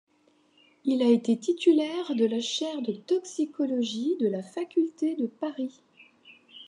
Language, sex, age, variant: French, female, 50-59, Français de métropole